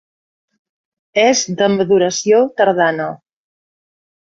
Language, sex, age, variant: Catalan, female, 50-59, Central